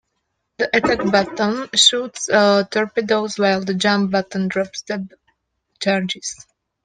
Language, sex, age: English, female, 19-29